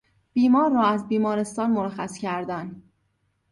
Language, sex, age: Persian, female, 30-39